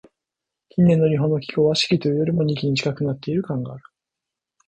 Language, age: Japanese, 19-29